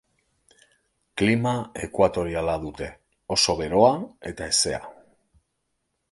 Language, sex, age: Basque, male, 40-49